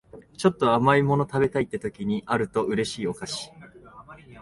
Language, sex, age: Japanese, male, 19-29